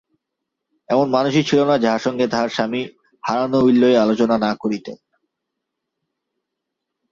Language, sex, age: Bengali, male, 19-29